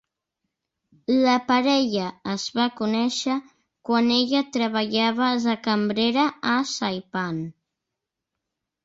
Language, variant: Catalan, Central